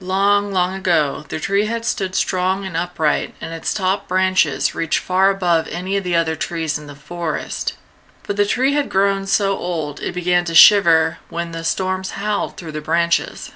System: none